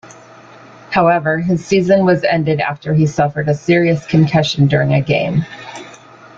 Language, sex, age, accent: English, female, 50-59, United States English